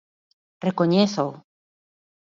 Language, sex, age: Galician, female, 40-49